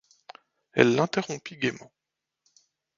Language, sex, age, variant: French, male, 50-59, Français de métropole